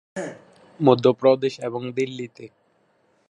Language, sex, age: Bengali, male, 19-29